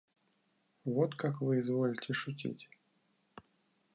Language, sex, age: Russian, male, 40-49